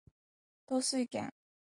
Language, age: Japanese, 19-29